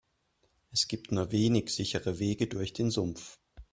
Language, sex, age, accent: German, male, 40-49, Deutschland Deutsch